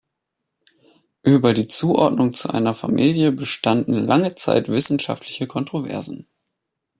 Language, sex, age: German, male, 19-29